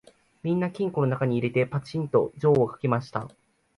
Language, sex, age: Japanese, male, 19-29